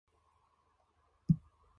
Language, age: English, under 19